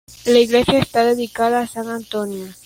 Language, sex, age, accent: Spanish, female, under 19, Andino-Pacífico: Colombia, Perú, Ecuador, oeste de Bolivia y Venezuela andina